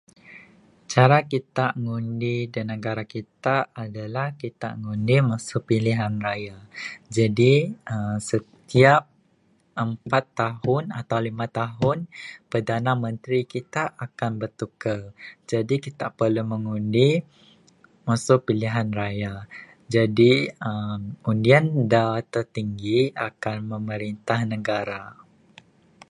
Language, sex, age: Bukar-Sadung Bidayuh, male, 19-29